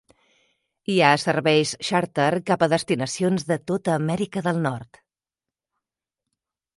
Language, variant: Catalan, Central